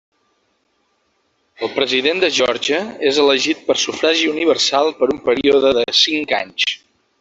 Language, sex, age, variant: Catalan, male, 40-49, Central